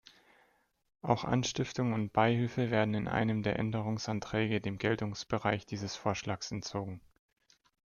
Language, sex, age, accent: German, male, 19-29, Deutschland Deutsch